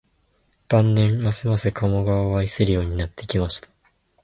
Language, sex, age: Japanese, male, 19-29